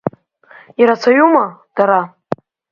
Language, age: Abkhazian, under 19